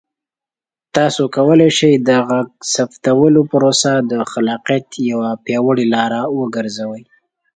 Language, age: Pashto, 19-29